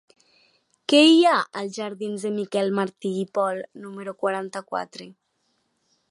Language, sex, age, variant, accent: Catalan, female, 19-29, Nord-Occidental, central